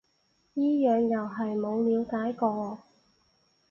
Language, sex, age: Cantonese, female, 30-39